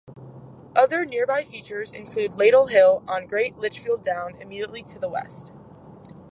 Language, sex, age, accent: English, female, under 19, United States English